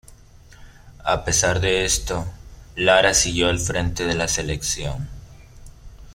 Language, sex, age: Spanish, male, under 19